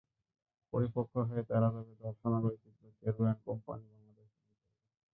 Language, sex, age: Bengali, male, 19-29